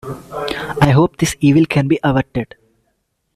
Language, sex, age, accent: English, male, 19-29, India and South Asia (India, Pakistan, Sri Lanka)